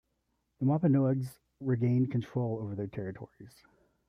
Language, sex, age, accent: English, male, 30-39, United States English